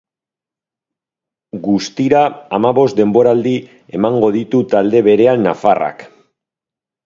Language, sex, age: Basque, male, 40-49